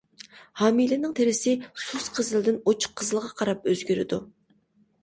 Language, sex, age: Uyghur, female, 19-29